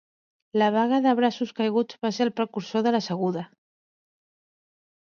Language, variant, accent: Catalan, Central, central